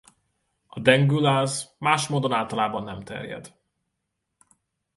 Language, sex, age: Hungarian, male, 30-39